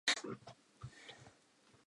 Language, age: Southern Sotho, 19-29